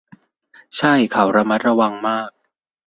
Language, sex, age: Thai, male, 19-29